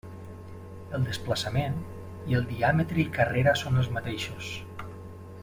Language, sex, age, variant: Catalan, male, 40-49, Septentrional